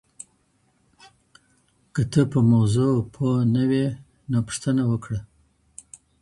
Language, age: Pashto, 60-69